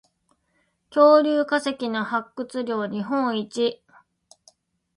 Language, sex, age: Japanese, female, 40-49